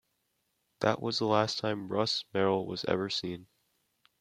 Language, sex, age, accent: English, male, under 19, United States English